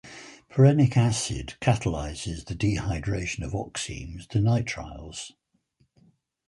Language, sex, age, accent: English, male, 70-79, England English